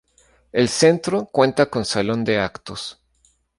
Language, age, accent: Spanish, 30-39, México